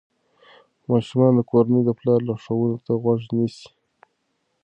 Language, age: Pashto, 30-39